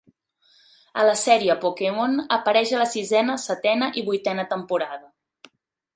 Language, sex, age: Catalan, female, 19-29